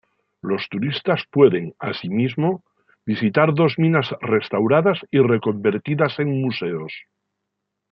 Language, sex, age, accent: Spanish, male, 70-79, España: Norte peninsular (Asturias, Castilla y León, Cantabria, País Vasco, Navarra, Aragón, La Rioja, Guadalajara, Cuenca)